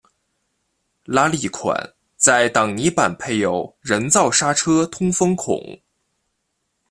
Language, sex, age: Chinese, male, 19-29